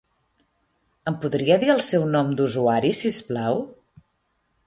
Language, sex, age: Catalan, female, 30-39